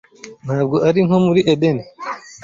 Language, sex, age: Kinyarwanda, male, 19-29